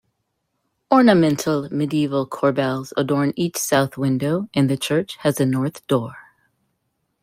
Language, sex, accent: English, female, United States English